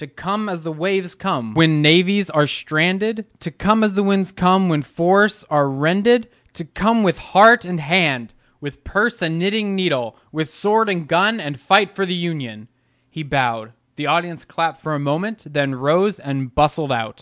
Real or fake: real